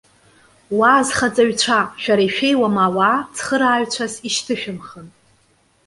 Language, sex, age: Abkhazian, female, 30-39